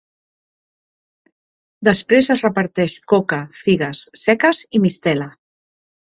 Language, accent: Catalan, Barceloní